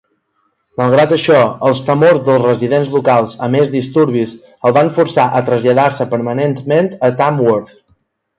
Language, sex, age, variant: Catalan, male, 19-29, Balear